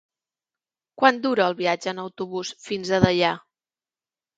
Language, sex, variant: Catalan, female, Central